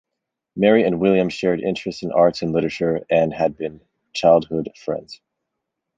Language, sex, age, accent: English, male, 19-29, Canadian English